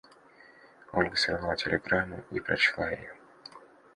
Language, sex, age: Russian, male, 19-29